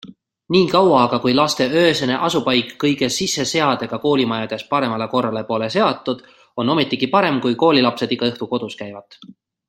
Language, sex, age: Estonian, male, 30-39